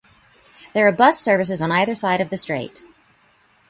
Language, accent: English, United States English